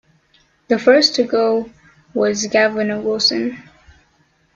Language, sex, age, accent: English, female, 19-29, United States English